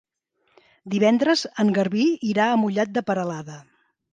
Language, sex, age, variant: Catalan, female, 50-59, Central